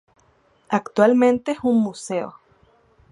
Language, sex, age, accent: Spanish, female, 19-29, Chileno: Chile, Cuyo